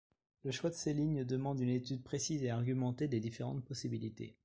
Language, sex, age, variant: French, male, 30-39, Français de métropole